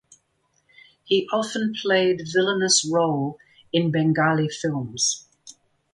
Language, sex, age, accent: English, female, 70-79, England English